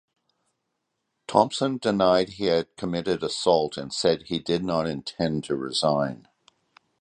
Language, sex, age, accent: English, male, 70-79, Canadian English